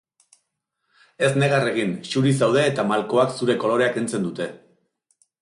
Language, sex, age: Basque, male, 40-49